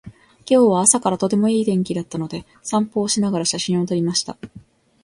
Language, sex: Japanese, female